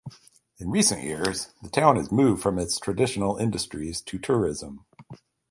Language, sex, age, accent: English, male, 50-59, United States English